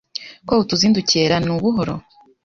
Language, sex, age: Kinyarwanda, female, 19-29